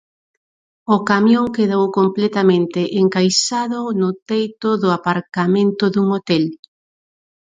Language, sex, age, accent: Galician, female, 40-49, Normativo (estándar)